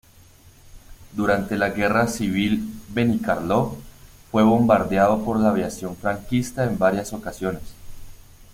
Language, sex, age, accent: Spanish, male, 19-29, Andino-Pacífico: Colombia, Perú, Ecuador, oeste de Bolivia y Venezuela andina